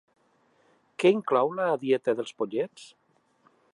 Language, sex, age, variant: Catalan, male, 60-69, Central